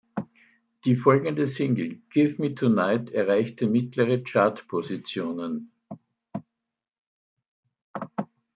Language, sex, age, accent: German, male, 70-79, Österreichisches Deutsch